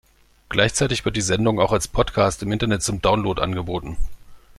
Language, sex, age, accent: German, male, 40-49, Deutschland Deutsch